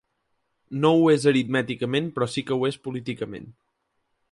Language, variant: Catalan, Central